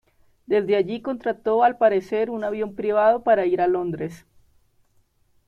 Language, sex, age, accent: Spanish, female, 19-29, Andino-Pacífico: Colombia, Perú, Ecuador, oeste de Bolivia y Venezuela andina